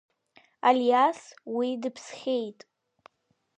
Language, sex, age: Abkhazian, female, under 19